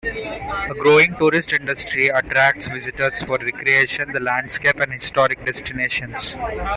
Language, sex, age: English, male, under 19